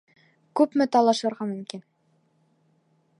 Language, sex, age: Bashkir, female, 19-29